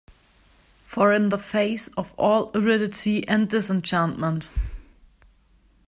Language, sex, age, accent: English, female, 19-29, England English